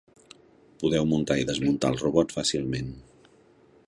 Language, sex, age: Catalan, male, 50-59